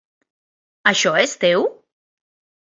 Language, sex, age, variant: Catalan, female, 50-59, Central